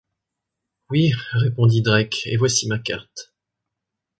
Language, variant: French, Français de métropole